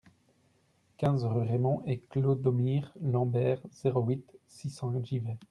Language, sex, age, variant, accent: French, male, 30-39, Français d'Europe, Français de Belgique